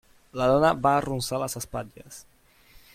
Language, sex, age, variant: Catalan, male, under 19, Central